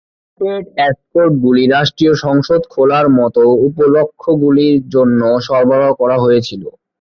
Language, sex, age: Bengali, male, 19-29